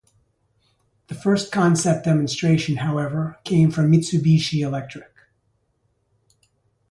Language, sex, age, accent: English, male, 70-79, United States English